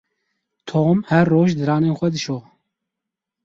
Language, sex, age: Kurdish, male, 30-39